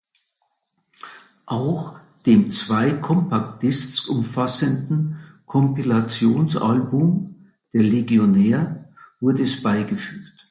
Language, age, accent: German, 70-79, Deutschland Deutsch